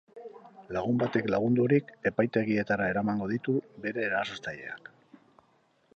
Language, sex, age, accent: Basque, male, 50-59, Mendebalekoa (Araba, Bizkaia, Gipuzkoako mendebaleko herri batzuk)